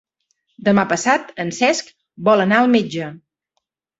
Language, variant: Catalan, Central